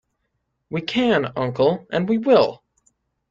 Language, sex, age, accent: English, male, 19-29, United States English